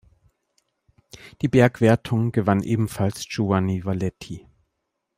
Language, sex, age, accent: German, male, 30-39, Deutschland Deutsch